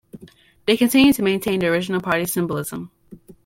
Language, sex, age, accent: English, female, under 19, United States English